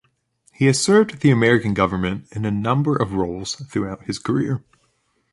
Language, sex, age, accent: English, male, 19-29, United States English